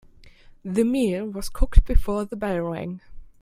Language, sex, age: English, female, 19-29